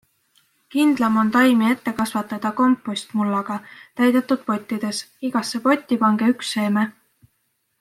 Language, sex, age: Estonian, female, 19-29